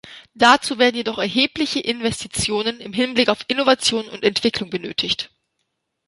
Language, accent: German, Deutschland Deutsch